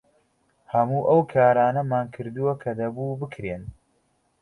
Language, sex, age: Central Kurdish, male, 19-29